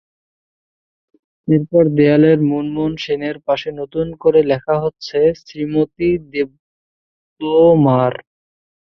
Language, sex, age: Bengali, male, 19-29